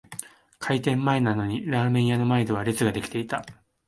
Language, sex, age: Japanese, male, 19-29